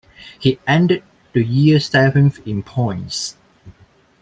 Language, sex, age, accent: English, male, 19-29, Hong Kong English